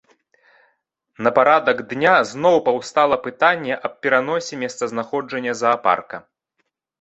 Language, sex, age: Belarusian, male, 19-29